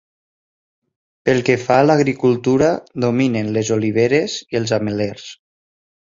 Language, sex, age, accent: Catalan, male, 19-29, valencià; valencià meridional